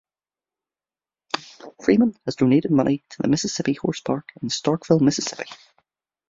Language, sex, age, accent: English, male, 30-39, Irish English